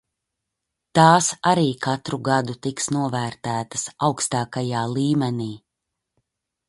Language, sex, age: Latvian, female, 40-49